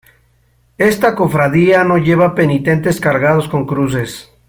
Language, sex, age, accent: Spanish, male, 70-79, México